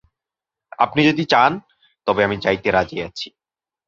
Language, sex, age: Bengali, male, 19-29